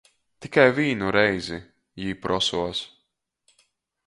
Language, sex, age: Latgalian, male, 19-29